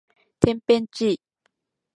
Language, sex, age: Japanese, female, 19-29